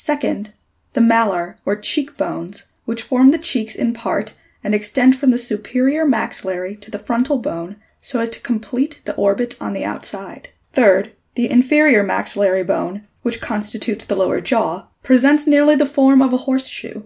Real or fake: real